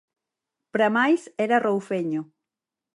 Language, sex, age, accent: Galician, female, 30-39, Oriental (común en zona oriental)